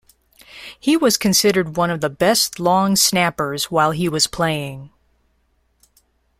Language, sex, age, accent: English, female, 30-39, United States English